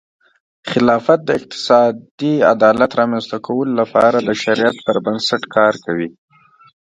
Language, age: Pashto, 30-39